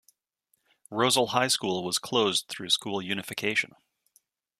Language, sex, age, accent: English, male, 40-49, Canadian English